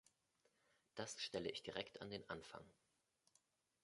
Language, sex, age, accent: German, male, 30-39, Deutschland Deutsch